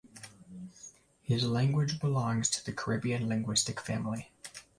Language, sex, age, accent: English, male, 19-29, United States English